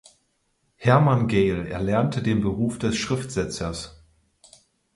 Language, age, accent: German, 19-29, Deutschland Deutsch